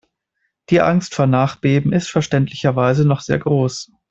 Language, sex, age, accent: German, male, 30-39, Deutschland Deutsch